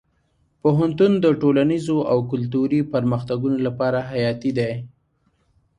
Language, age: Pashto, 19-29